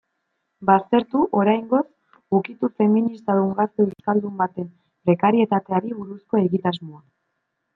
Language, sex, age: Basque, male, 19-29